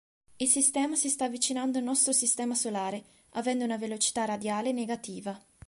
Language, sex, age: Italian, female, 19-29